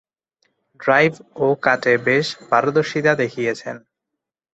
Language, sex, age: Bengali, male, 19-29